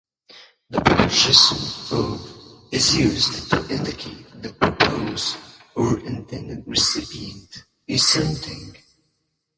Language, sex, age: English, male, 40-49